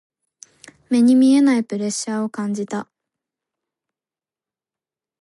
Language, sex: Japanese, female